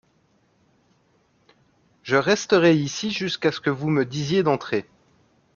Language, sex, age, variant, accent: French, male, 30-39, Français d'Europe, Français de Belgique